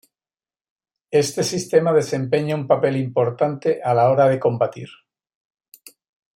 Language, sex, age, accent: Spanish, male, 50-59, España: Sur peninsular (Andalucia, Extremadura, Murcia)